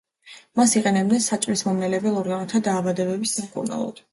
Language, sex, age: Georgian, female, 19-29